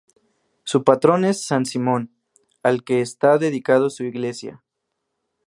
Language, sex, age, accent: Spanish, male, 19-29, México